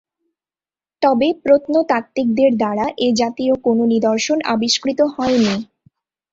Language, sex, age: Bengali, female, 19-29